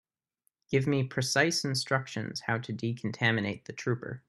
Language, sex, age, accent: English, male, 19-29, United States English